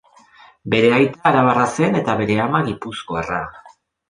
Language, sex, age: Basque, male, 40-49